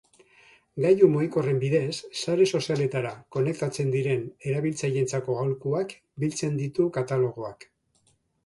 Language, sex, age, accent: Basque, male, 50-59, Mendebalekoa (Araba, Bizkaia, Gipuzkoako mendebaleko herri batzuk)